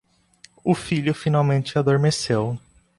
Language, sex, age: Portuguese, male, 19-29